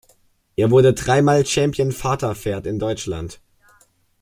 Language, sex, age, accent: German, male, under 19, Deutschland Deutsch